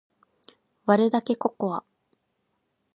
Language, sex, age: Japanese, female, 19-29